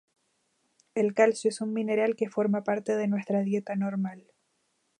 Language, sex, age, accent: Spanish, female, 19-29, Chileno: Chile, Cuyo